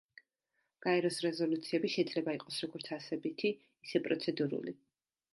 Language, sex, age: Georgian, female, 30-39